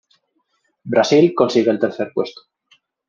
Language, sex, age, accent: Spanish, male, 19-29, España: Centro-Sur peninsular (Madrid, Toledo, Castilla-La Mancha)